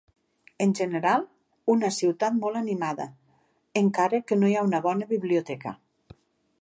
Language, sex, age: Catalan, female, 60-69